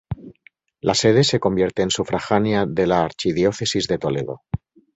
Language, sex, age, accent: Spanish, male, 40-49, España: Norte peninsular (Asturias, Castilla y León, Cantabria, País Vasco, Navarra, Aragón, La Rioja, Guadalajara, Cuenca)